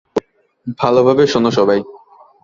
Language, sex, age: Bengali, male, under 19